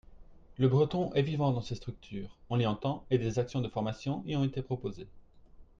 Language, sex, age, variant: French, male, 30-39, Français de métropole